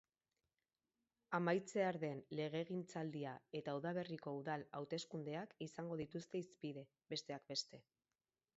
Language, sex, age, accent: Basque, female, 40-49, Erdialdekoa edo Nafarra (Gipuzkoa, Nafarroa)